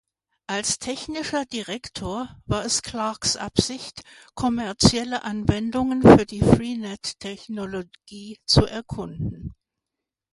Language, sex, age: German, female, 70-79